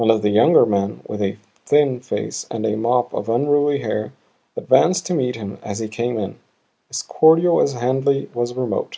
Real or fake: real